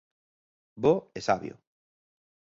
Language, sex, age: Galician, male, 30-39